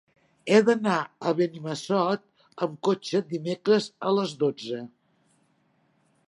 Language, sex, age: Catalan, female, 60-69